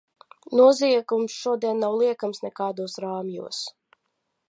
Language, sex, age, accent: Latvian, female, 30-39, bez akcenta